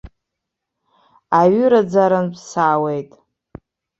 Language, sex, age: Abkhazian, female, 30-39